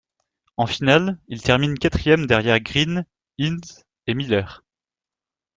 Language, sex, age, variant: French, male, 19-29, Français de métropole